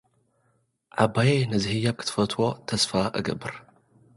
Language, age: Tigrinya, 40-49